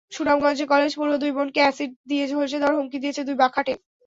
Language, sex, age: Bengali, female, 19-29